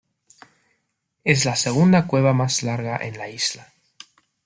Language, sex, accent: Spanish, male, España: Centro-Sur peninsular (Madrid, Toledo, Castilla-La Mancha)